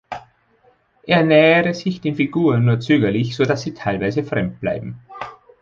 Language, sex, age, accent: German, male, 50-59, Deutschland Deutsch